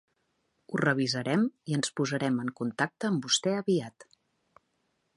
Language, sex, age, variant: Catalan, female, 40-49, Central